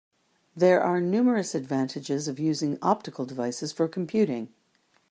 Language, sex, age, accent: English, female, 50-59, Canadian English